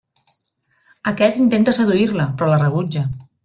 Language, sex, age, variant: Catalan, female, 19-29, Nord-Occidental